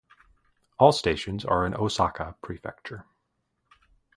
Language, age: English, 30-39